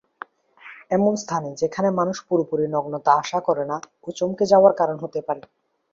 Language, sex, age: Bengali, male, under 19